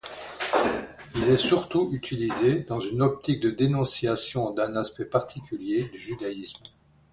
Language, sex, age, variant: French, male, 60-69, Français de métropole